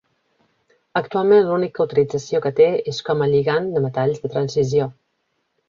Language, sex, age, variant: Catalan, female, 40-49, Central